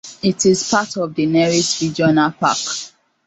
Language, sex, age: English, female, 19-29